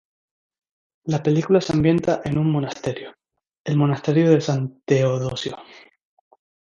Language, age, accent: Spanish, 19-29, España: Islas Canarias